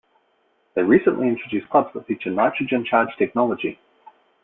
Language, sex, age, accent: English, male, 40-49, New Zealand English